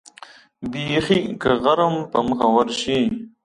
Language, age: Pashto, 19-29